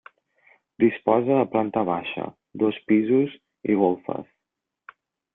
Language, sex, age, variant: Catalan, male, 19-29, Central